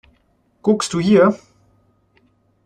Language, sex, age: German, male, 19-29